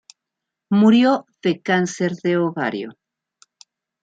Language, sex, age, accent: Spanish, female, 50-59, México